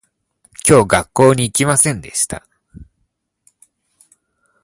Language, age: Japanese, 19-29